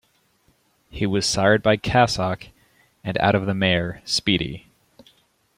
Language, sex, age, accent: English, male, 30-39, United States English